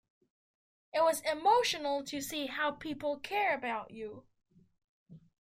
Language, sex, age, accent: English, male, under 19, United States English